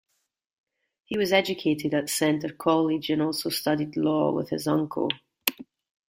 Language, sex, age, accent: English, female, 40-49, Scottish English